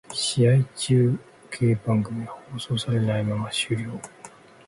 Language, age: Japanese, 50-59